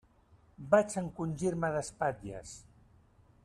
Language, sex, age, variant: Catalan, male, 60-69, Central